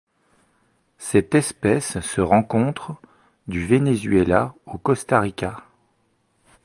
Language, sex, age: French, male, 40-49